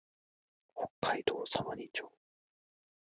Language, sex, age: Japanese, male, 19-29